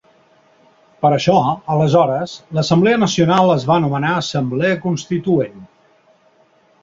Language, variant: Catalan, Balear